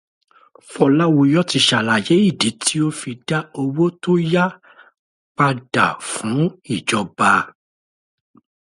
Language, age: Yoruba, 50-59